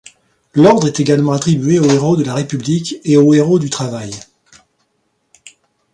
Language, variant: French, Français de métropole